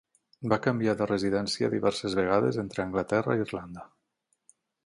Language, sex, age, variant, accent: Catalan, male, 40-49, Tortosí, nord-occidental